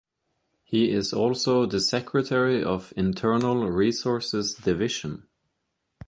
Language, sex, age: English, male, 30-39